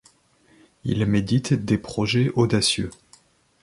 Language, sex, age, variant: French, male, 30-39, Français de métropole